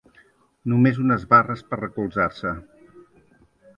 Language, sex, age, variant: Catalan, male, 50-59, Central